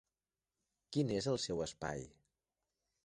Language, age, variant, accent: Catalan, 40-49, Central, central